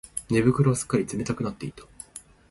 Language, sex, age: Japanese, male, 19-29